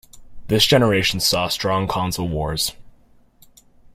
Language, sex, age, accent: English, male, under 19, United States English